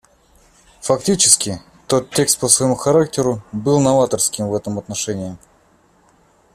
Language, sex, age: Russian, male, 40-49